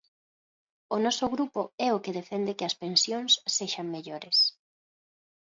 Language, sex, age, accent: Galician, female, 19-29, Normativo (estándar)